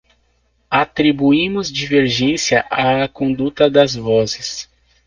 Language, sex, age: Portuguese, male, 30-39